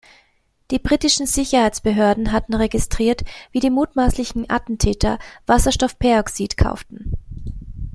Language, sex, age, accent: German, female, 30-39, Österreichisches Deutsch